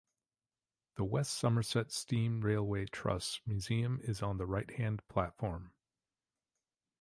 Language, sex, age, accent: English, male, 40-49, United States English